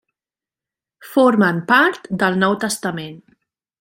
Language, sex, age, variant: Catalan, female, 30-39, Central